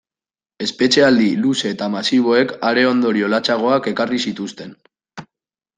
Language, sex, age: Basque, male, 19-29